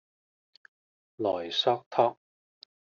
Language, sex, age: Cantonese, male, 30-39